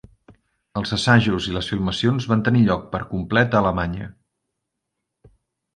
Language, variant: Catalan, Central